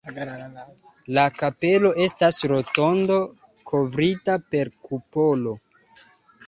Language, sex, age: Esperanto, male, 19-29